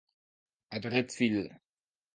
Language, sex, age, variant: Catalan, male, 19-29, Septentrional